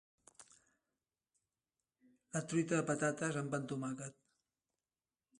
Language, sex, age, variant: Catalan, male, 60-69, Central